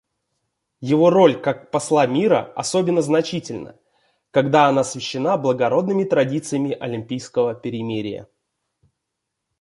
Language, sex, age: Russian, male, 19-29